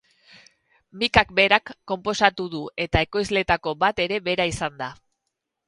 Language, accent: Basque, Erdialdekoa edo Nafarra (Gipuzkoa, Nafarroa)